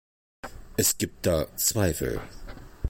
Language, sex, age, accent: German, male, 40-49, Deutschland Deutsch